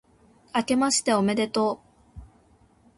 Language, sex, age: Japanese, female, 19-29